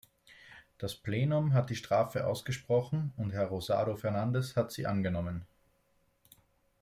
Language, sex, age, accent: German, male, 19-29, Österreichisches Deutsch